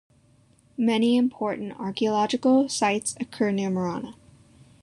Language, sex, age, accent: English, female, under 19, United States English